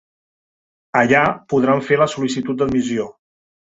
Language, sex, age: Catalan, male, 50-59